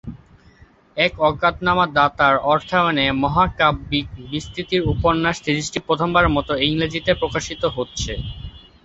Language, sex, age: Bengali, male, under 19